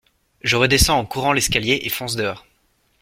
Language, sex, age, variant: French, male, 19-29, Français de métropole